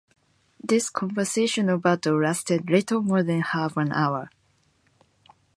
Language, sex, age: English, female, 19-29